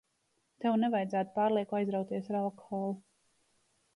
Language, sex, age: Latvian, female, 30-39